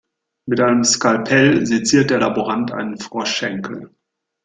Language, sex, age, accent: German, male, 30-39, Deutschland Deutsch